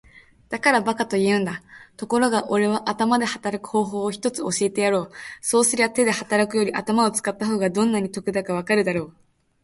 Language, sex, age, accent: Japanese, female, under 19, 標準語